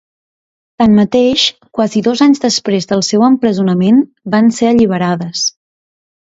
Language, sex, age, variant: Catalan, female, 19-29, Central